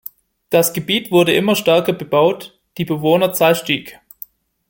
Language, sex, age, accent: German, male, 19-29, Deutschland Deutsch